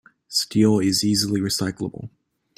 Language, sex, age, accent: English, male, under 19, United States English